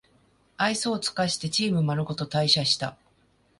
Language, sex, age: Japanese, female, 40-49